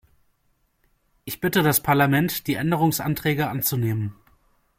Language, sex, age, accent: German, male, 19-29, Deutschland Deutsch